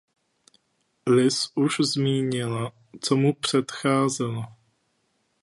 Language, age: Czech, 30-39